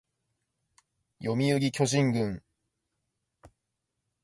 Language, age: Japanese, 30-39